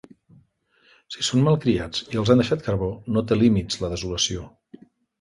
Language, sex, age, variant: Catalan, male, 40-49, Central